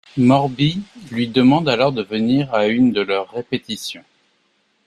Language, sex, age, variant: French, male, 40-49, Français de métropole